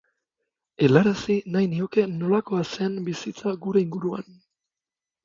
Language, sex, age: Basque, male, 30-39